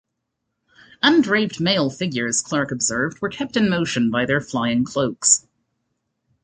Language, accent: English, Canadian English